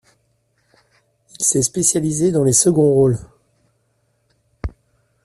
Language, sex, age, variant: French, male, 30-39, Français de métropole